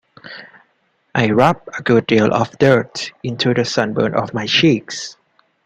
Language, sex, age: English, male, 19-29